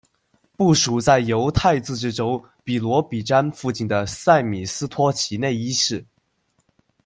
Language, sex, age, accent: Chinese, male, under 19, 出生地：江西省